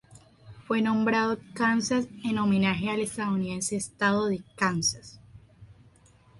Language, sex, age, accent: Spanish, female, 19-29, Caribe: Cuba, Venezuela, Puerto Rico, República Dominicana, Panamá, Colombia caribeña, México caribeño, Costa del golfo de México